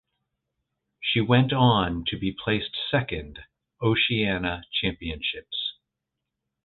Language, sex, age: English, male, 50-59